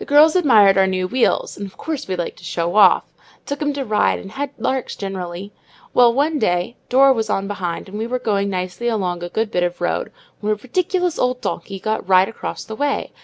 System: none